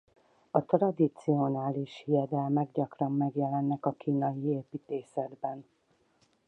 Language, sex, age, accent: Hungarian, female, 40-49, budapesti